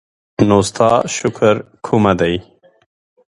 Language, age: Pashto, 30-39